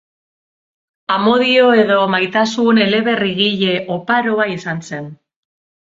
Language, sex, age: Basque, female, 40-49